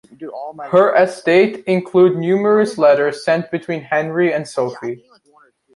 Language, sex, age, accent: English, male, under 19, United States English